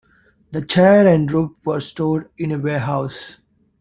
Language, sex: English, male